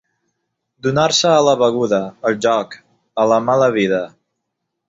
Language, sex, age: Catalan, male, 19-29